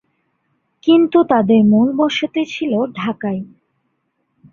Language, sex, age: Bengali, female, 19-29